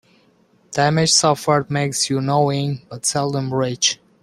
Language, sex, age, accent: English, male, 30-39, United States English